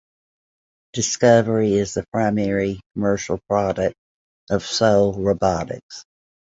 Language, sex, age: English, female, 60-69